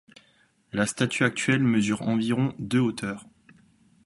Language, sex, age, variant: French, male, 19-29, Français de métropole